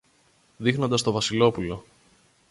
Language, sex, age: Greek, male, 30-39